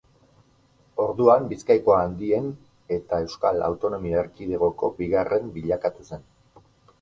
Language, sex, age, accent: Basque, male, 40-49, Erdialdekoa edo Nafarra (Gipuzkoa, Nafarroa)